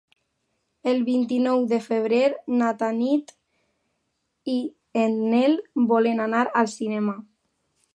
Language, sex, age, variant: Catalan, female, under 19, Alacantí